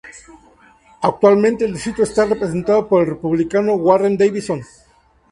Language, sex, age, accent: Spanish, male, 50-59, México